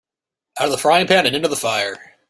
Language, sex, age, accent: English, male, 19-29, United States English